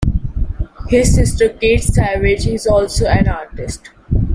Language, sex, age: English, male, under 19